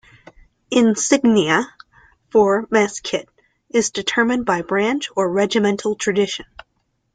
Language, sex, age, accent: English, female, 19-29, United States English